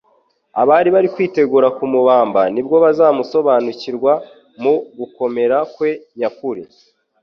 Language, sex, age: Kinyarwanda, male, 19-29